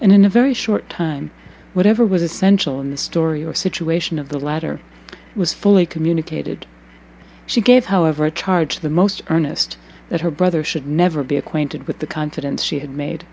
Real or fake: real